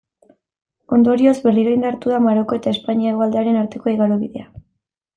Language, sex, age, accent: Basque, female, 19-29, Erdialdekoa edo Nafarra (Gipuzkoa, Nafarroa)